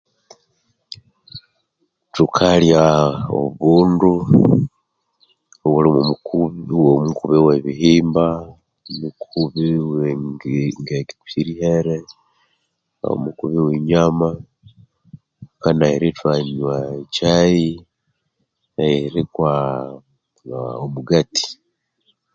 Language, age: Konzo, 50-59